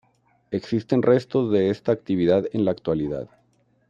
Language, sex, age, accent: Spanish, male, 40-49, México